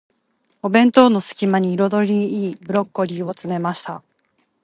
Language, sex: Japanese, female